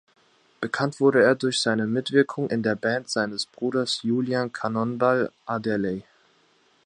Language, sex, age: German, male, under 19